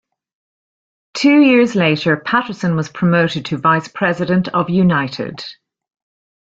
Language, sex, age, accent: English, female, 40-49, Irish English